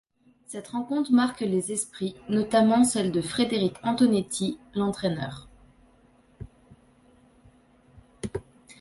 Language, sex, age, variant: French, female, 19-29, Français de métropole